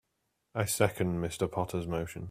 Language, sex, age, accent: English, male, 19-29, England English